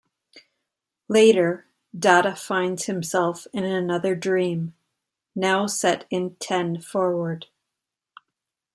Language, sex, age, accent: English, female, 30-39, Canadian English